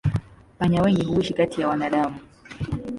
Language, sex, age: Swahili, female, 19-29